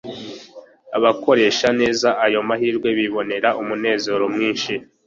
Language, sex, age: Kinyarwanda, male, 19-29